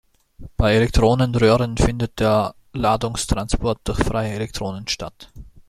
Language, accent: German, Österreichisches Deutsch